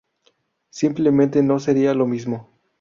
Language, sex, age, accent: Spanish, male, 19-29, México